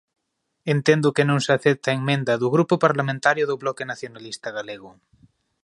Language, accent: Galician, Oriental (común en zona oriental)